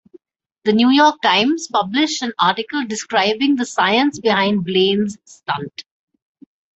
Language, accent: English, India and South Asia (India, Pakistan, Sri Lanka)